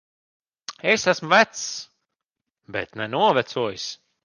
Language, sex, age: Latvian, male, 30-39